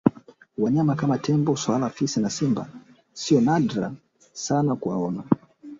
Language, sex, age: Swahili, male, 19-29